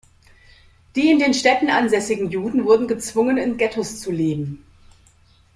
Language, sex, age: German, female, 50-59